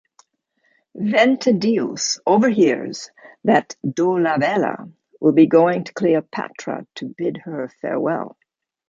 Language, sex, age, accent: English, female, 70-79, United States English